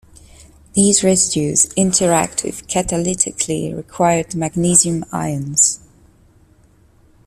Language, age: English, 19-29